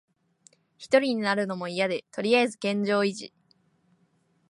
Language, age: Japanese, 19-29